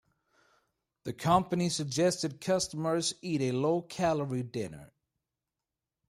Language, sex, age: English, male, 30-39